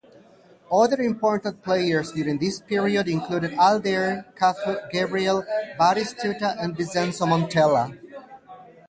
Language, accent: English, United States English